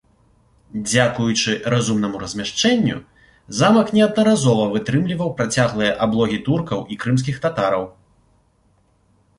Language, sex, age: Belarusian, male, 30-39